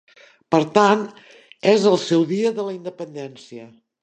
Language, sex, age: Catalan, female, 60-69